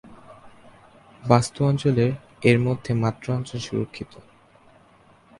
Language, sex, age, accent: Bengali, male, under 19, Native